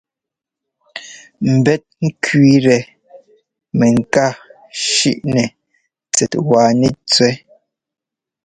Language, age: Ngomba, 19-29